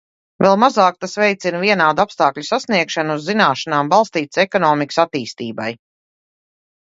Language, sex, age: Latvian, female, 40-49